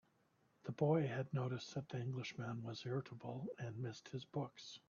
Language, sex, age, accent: English, male, 60-69, Canadian English